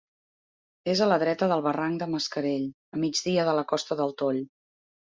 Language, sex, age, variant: Catalan, female, 40-49, Central